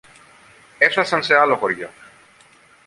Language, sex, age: Greek, male, 40-49